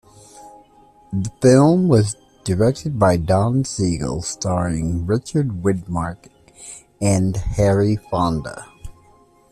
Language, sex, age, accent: English, male, 50-59, United States English